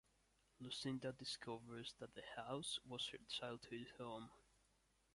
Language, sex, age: English, male, under 19